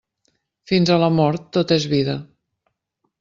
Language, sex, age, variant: Catalan, female, 50-59, Central